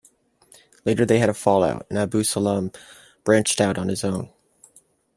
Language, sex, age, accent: English, male, 19-29, United States English